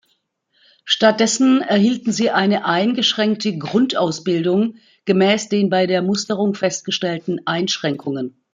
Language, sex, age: German, female, 50-59